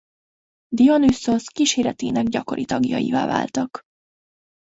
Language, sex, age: Hungarian, female, 19-29